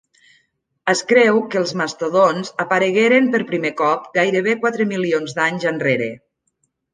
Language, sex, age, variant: Catalan, female, 40-49, Nord-Occidental